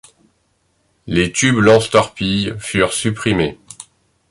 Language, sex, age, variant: French, male, 50-59, Français de métropole